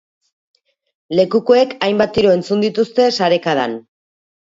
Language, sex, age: Basque, female, 40-49